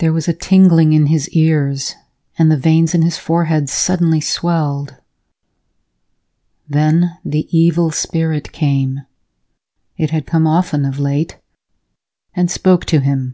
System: none